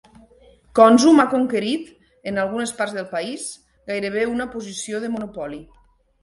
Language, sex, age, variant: Catalan, female, 40-49, Nord-Occidental